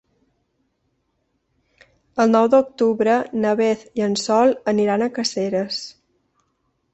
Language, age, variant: Catalan, 30-39, Balear